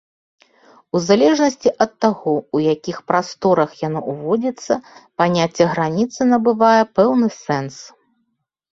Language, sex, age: Belarusian, female, 50-59